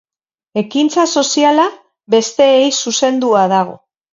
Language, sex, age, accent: Basque, female, 40-49, Mendebalekoa (Araba, Bizkaia, Gipuzkoako mendebaleko herri batzuk)